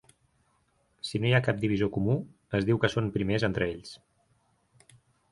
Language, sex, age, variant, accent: Catalan, male, 30-39, Central, tarragoní